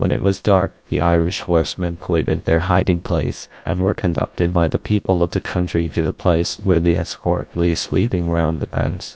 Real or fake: fake